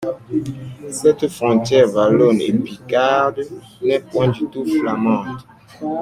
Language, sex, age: French, female, 30-39